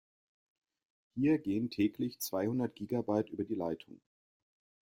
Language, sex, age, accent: German, male, 40-49, Deutschland Deutsch